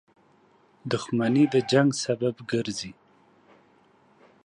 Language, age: Pashto, 30-39